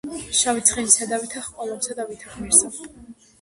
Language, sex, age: Georgian, female, under 19